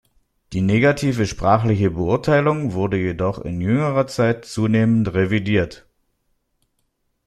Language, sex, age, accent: German, male, 30-39, Deutschland Deutsch